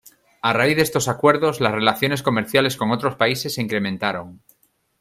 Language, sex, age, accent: Spanish, male, 40-49, España: Norte peninsular (Asturias, Castilla y León, Cantabria, País Vasco, Navarra, Aragón, La Rioja, Guadalajara, Cuenca)